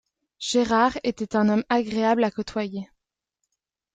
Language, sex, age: French, female, 19-29